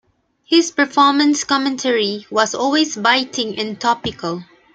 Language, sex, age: English, female, 19-29